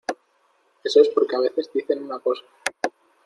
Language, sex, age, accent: Spanish, male, 19-29, España: Norte peninsular (Asturias, Castilla y León, Cantabria, País Vasco, Navarra, Aragón, La Rioja, Guadalajara, Cuenca)